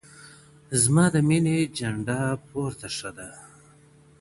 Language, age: Pashto, 30-39